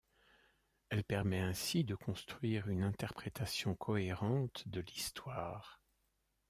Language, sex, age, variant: French, male, 60-69, Français de métropole